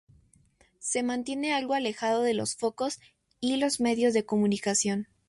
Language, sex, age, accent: Spanish, female, under 19, México